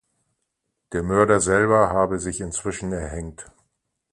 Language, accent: German, Deutschland Deutsch